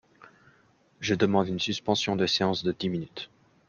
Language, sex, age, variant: French, male, 19-29, Français de métropole